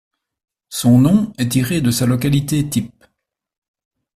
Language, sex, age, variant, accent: French, male, 50-59, Français d'Europe, Français de Belgique